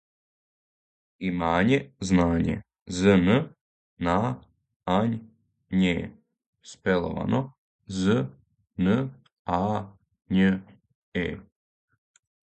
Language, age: Serbian, 19-29